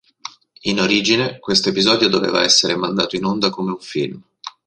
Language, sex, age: Italian, male, 30-39